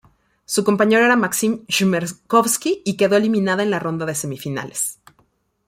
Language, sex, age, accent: Spanish, female, 40-49, México